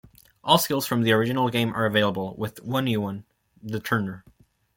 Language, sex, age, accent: English, male, under 19, United States English